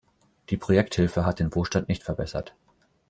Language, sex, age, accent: German, male, 19-29, Deutschland Deutsch